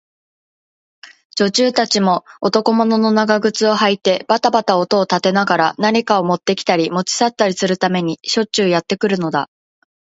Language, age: Japanese, 19-29